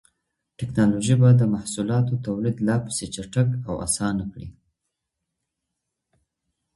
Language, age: Pashto, 30-39